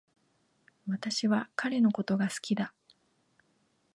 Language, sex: Japanese, female